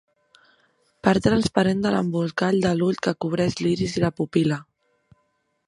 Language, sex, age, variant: Catalan, female, 19-29, Central